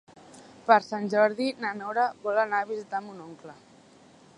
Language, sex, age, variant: Catalan, female, 19-29, Central